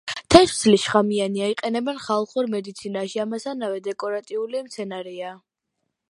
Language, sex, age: Georgian, female, under 19